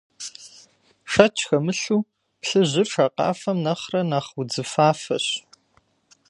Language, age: Kabardian, 40-49